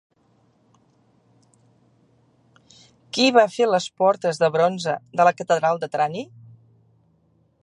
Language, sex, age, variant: Catalan, female, 60-69, Central